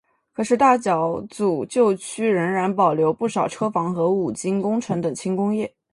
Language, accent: Chinese, 出生地：江苏省